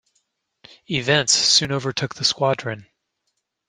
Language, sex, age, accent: English, male, 40-49, United States English